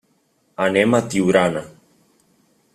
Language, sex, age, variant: Catalan, male, 19-29, Central